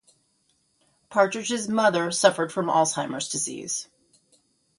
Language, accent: English, United States English